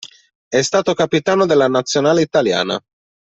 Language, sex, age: Italian, male, 30-39